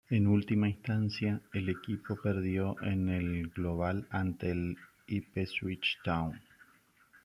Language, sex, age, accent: Spanish, male, 40-49, Rioplatense: Argentina, Uruguay, este de Bolivia, Paraguay